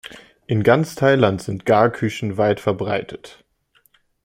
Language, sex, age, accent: German, male, under 19, Deutschland Deutsch